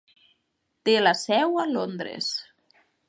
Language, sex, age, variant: Catalan, female, 40-49, Central